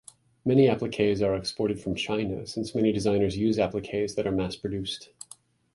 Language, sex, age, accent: English, male, 40-49, United States English